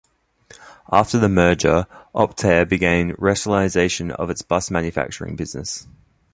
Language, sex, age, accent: English, male, 19-29, Australian English